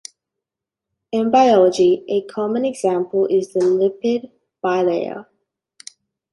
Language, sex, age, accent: English, female, under 19, Australian English